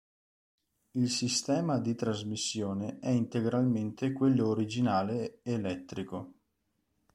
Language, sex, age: Italian, male, 19-29